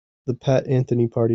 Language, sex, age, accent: English, male, 19-29, United States English